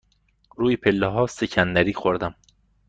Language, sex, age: Persian, male, 19-29